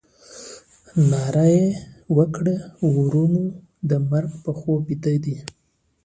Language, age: Pashto, 19-29